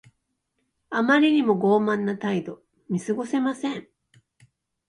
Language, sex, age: Japanese, female, 60-69